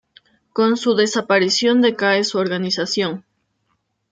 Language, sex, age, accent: Spanish, female, 30-39, América central